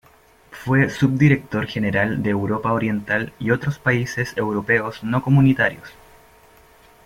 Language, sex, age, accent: Spanish, male, 19-29, Chileno: Chile, Cuyo